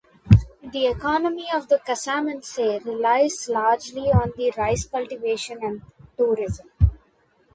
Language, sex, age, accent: English, female, under 19, India and South Asia (India, Pakistan, Sri Lanka)